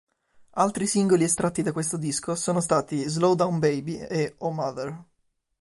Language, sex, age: Italian, male, 19-29